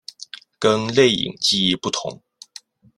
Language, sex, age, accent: Chinese, male, 19-29, 出生地：江苏省